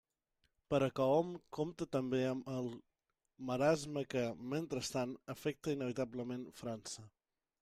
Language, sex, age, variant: Catalan, male, 30-39, Central